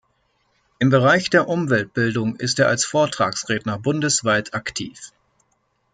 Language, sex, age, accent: German, male, 30-39, Deutschland Deutsch